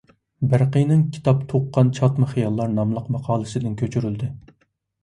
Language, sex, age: Uyghur, male, 19-29